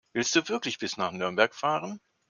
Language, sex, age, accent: German, male, 60-69, Deutschland Deutsch